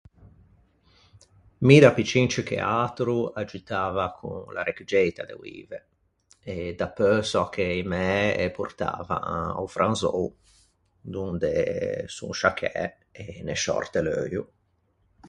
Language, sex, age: Ligurian, male, 30-39